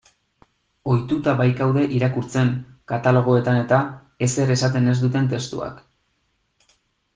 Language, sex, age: Basque, male, 30-39